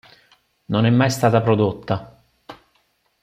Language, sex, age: Italian, male, 40-49